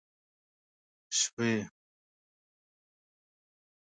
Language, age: Pashto, 19-29